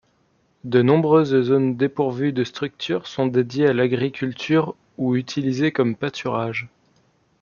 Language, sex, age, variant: French, male, 19-29, Français de métropole